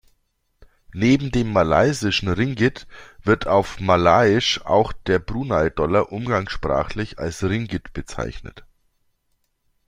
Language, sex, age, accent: German, male, 40-49, Deutschland Deutsch